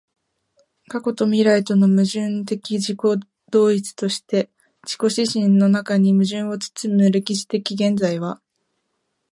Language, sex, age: Japanese, female, 19-29